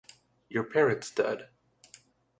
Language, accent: English, United States English